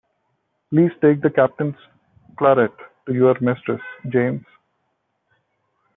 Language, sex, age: English, male, 30-39